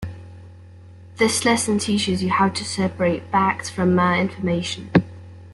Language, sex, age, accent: English, female, under 19, England English